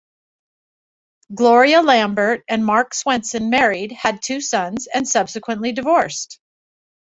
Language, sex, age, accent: English, female, 50-59, United States English